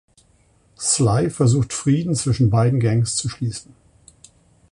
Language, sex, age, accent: German, male, 60-69, Deutschland Deutsch